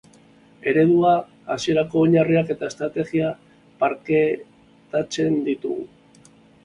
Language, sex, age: Basque, male, 30-39